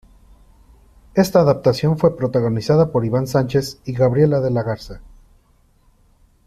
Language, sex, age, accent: Spanish, male, 30-39, México